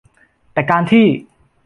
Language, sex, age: Thai, male, 19-29